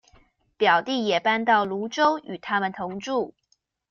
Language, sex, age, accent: Chinese, female, 30-39, 出生地：臺中市